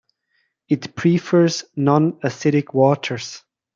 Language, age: English, 30-39